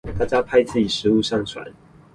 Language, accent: Chinese, 出生地：新北市